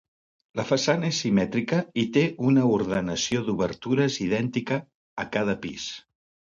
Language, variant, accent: Catalan, Central, Barcelonès